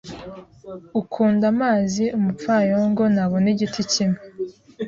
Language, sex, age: Kinyarwanda, female, 19-29